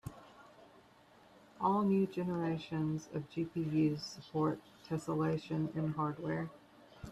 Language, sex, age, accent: English, female, 40-49, United States English